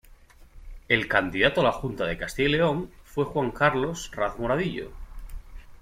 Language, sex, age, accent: Spanish, male, 19-29, España: Norte peninsular (Asturias, Castilla y León, Cantabria, País Vasco, Navarra, Aragón, La Rioja, Guadalajara, Cuenca)